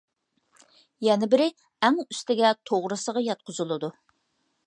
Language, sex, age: Uyghur, female, 40-49